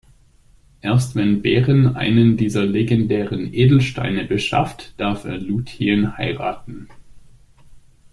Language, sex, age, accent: German, male, 40-49, Deutschland Deutsch